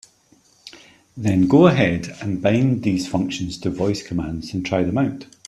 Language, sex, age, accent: English, male, 50-59, Scottish English